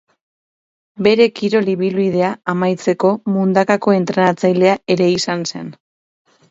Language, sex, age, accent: Basque, female, 30-39, Mendebalekoa (Araba, Bizkaia, Gipuzkoako mendebaleko herri batzuk)